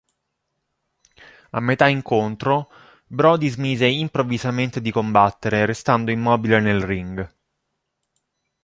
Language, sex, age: Italian, male, 30-39